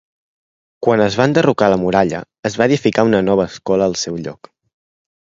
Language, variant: Catalan, Central